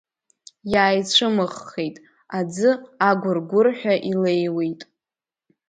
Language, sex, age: Abkhazian, female, under 19